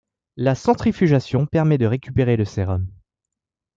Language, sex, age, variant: French, male, 19-29, Français de métropole